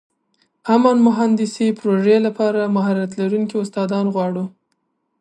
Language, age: Pashto, 19-29